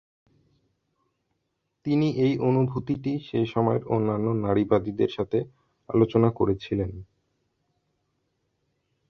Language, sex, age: Bengali, male, 30-39